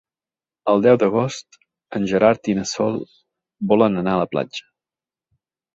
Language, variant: Catalan, Central